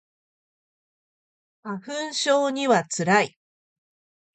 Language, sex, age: Japanese, female, 40-49